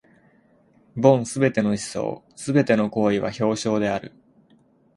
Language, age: Japanese, 19-29